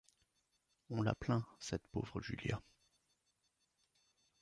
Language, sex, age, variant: French, male, 50-59, Français de métropole